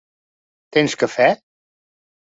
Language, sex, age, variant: Catalan, male, 70-79, Central